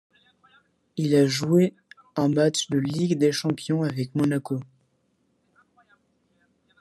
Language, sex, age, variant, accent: French, male, 19-29, Français d'Europe, Français de Suisse